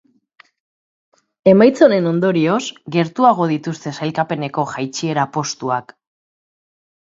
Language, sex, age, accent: Basque, female, 30-39, Mendebalekoa (Araba, Bizkaia, Gipuzkoako mendebaleko herri batzuk)